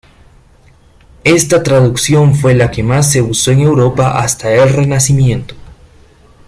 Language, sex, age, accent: Spanish, male, 19-29, América central